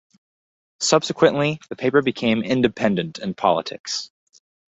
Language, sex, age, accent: English, male, 19-29, United States English